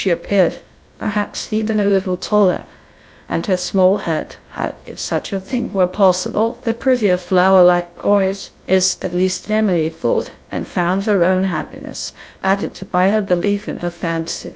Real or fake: fake